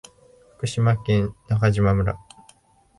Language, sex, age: Japanese, male, 19-29